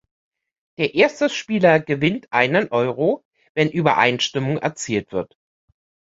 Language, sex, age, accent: German, female, 50-59, Deutschland Deutsch